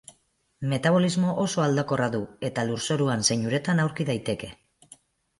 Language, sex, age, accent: Basque, female, 40-49, Mendebalekoa (Araba, Bizkaia, Gipuzkoako mendebaleko herri batzuk)